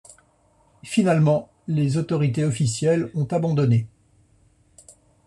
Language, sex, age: French, male, 60-69